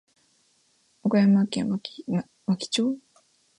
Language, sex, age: Japanese, female, 19-29